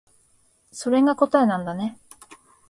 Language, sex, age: Japanese, female, 19-29